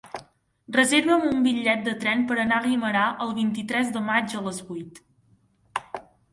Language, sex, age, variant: Catalan, female, under 19, Central